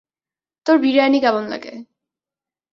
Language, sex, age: Bengali, female, 19-29